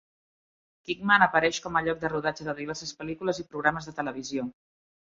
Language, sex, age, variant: Catalan, female, 40-49, Central